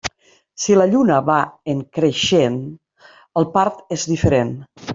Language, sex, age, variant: Catalan, female, 50-59, Nord-Occidental